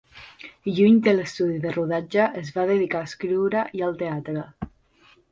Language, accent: Catalan, aprenent (recent, des del castellà)